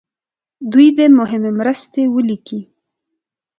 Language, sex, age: Pashto, female, 19-29